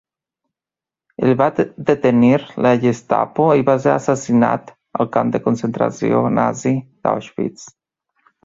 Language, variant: Catalan, Central